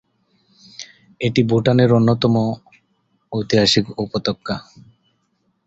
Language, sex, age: Bengali, male, 30-39